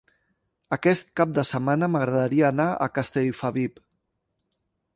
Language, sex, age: Catalan, male, 40-49